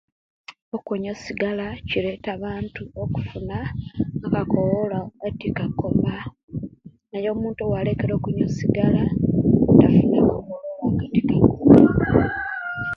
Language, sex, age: Kenyi, female, 19-29